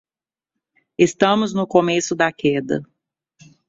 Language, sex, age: Portuguese, female, 40-49